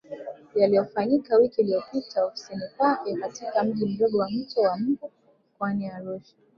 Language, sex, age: Swahili, female, 19-29